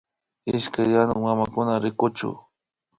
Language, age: Imbabura Highland Quichua, 30-39